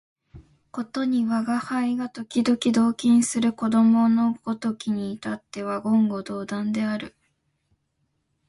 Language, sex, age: Japanese, female, 19-29